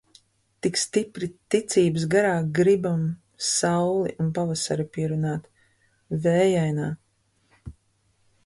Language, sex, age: Latvian, female, 30-39